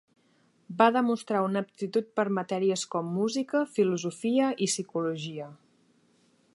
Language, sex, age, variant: Catalan, female, 30-39, Central